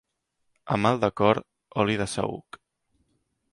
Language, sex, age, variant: Catalan, male, 19-29, Central